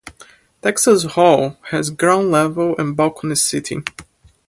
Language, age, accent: English, under 19, United States English